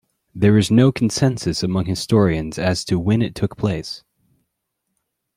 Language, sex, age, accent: English, male, 19-29, United States English